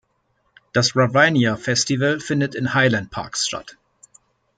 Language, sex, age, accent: German, male, 30-39, Deutschland Deutsch